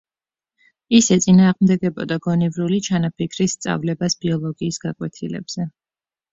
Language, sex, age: Georgian, female, 30-39